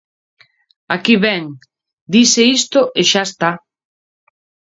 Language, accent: Galician, Normativo (estándar)